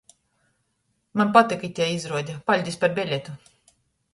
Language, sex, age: Latgalian, female, 40-49